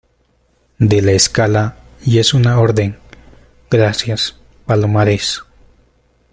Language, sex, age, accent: Spanish, male, 19-29, Andino-Pacífico: Colombia, Perú, Ecuador, oeste de Bolivia y Venezuela andina